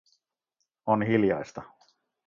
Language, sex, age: Finnish, male, 40-49